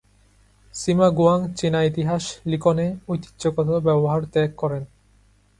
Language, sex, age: Bengali, male, 19-29